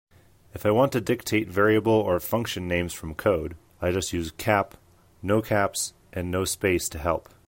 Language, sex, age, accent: English, male, 30-39, United States English